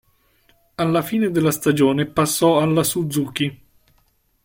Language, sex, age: Italian, male, 19-29